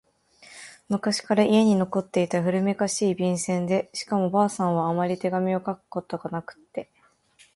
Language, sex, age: Japanese, female, 19-29